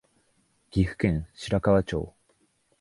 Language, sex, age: Japanese, male, 19-29